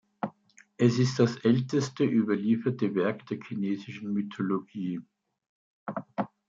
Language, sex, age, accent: German, male, 70-79, Österreichisches Deutsch